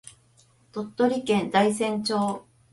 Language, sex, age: Japanese, female, 50-59